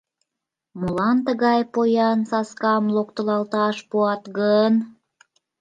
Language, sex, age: Mari, female, 19-29